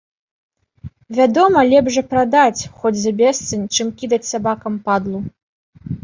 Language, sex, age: Belarusian, female, 19-29